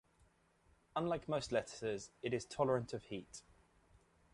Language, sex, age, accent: English, male, 30-39, England English